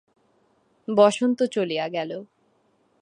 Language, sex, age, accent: Bengali, female, 19-29, প্রমিত